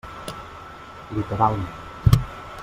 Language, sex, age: Catalan, male, 19-29